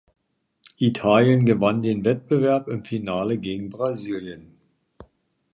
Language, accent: German, Deutschland Deutsch